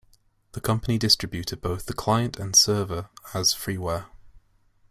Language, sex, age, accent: English, male, 19-29, England English